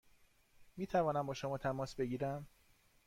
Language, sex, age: Persian, male, 40-49